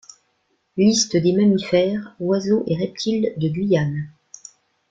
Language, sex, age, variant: French, female, 40-49, Français de métropole